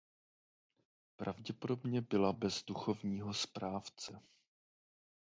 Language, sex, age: Czech, male, 30-39